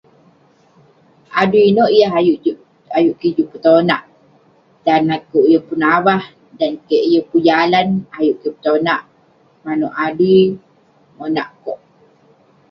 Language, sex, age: Western Penan, female, 30-39